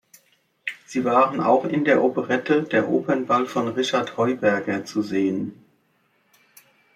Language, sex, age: German, female, 60-69